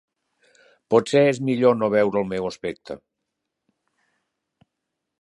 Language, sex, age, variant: Catalan, male, 60-69, Central